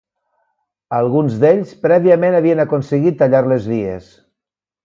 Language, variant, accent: Catalan, Valencià meridional, valencià